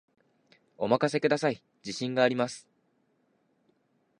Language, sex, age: Japanese, male, 19-29